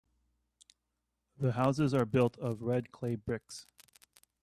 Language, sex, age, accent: English, male, 30-39, United States English